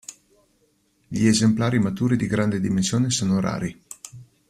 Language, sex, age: Italian, male, 50-59